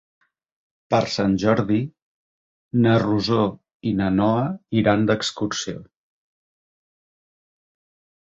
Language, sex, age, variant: Catalan, male, 50-59, Central